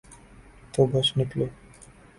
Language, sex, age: Urdu, male, 19-29